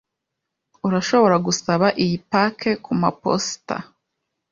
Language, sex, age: Kinyarwanda, female, 19-29